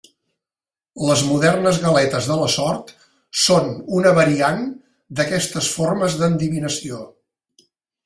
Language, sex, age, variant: Catalan, male, 60-69, Central